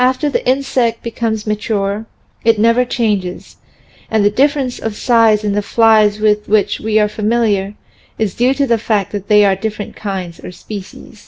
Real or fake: real